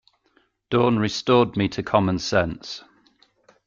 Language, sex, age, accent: English, male, 50-59, England English